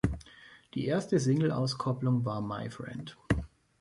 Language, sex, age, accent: German, male, 30-39, Deutschland Deutsch